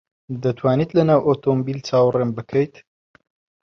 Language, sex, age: Central Kurdish, male, 19-29